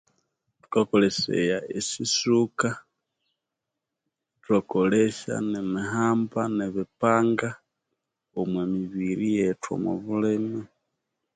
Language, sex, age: Konzo, male, 30-39